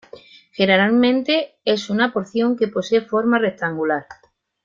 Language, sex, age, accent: Spanish, female, 40-49, España: Sur peninsular (Andalucia, Extremadura, Murcia)